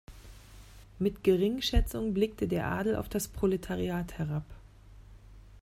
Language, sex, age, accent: German, female, 40-49, Deutschland Deutsch